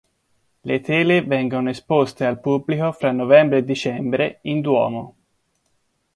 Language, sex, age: Italian, male, 19-29